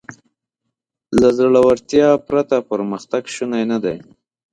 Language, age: Pashto, 19-29